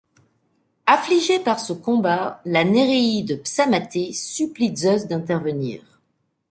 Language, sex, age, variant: French, female, 40-49, Français de métropole